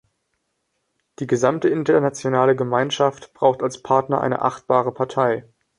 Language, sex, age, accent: German, male, under 19, Deutschland Deutsch